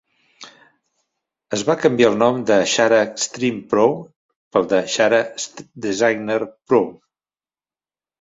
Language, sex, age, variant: Catalan, male, 60-69, Central